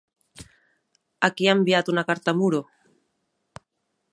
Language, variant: Catalan, Central